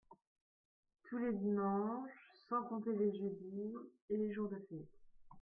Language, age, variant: French, 19-29, Français de métropole